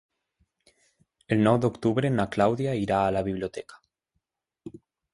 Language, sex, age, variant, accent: Catalan, male, 19-29, Valencià meridional, valencià